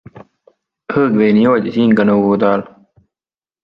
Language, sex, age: Estonian, male, 19-29